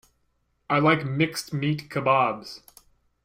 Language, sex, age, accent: English, male, 19-29, Canadian English